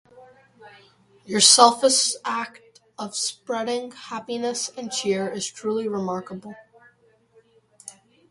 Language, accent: English, United States English